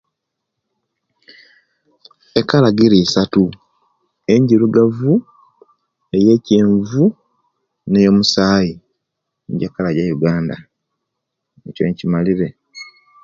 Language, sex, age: Kenyi, male, 40-49